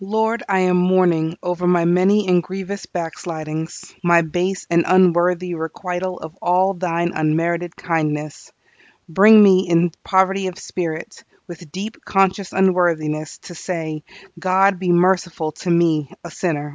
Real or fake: real